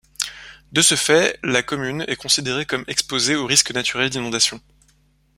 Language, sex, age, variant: French, male, 30-39, Français de métropole